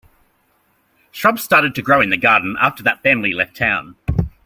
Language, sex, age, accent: English, male, 40-49, Australian English